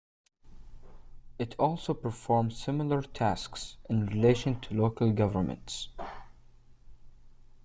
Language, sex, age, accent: English, male, under 19, United States English